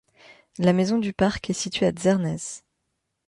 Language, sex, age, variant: French, female, 19-29, Français de métropole